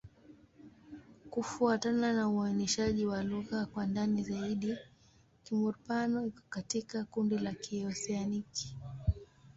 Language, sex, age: Swahili, female, 19-29